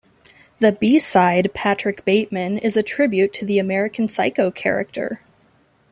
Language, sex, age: English, female, 30-39